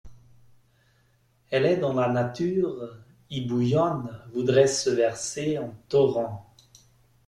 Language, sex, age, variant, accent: French, male, 40-49, Français d'Europe, Français d’Allemagne